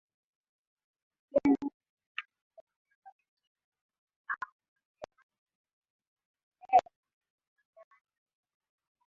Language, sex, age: Swahili, female, 19-29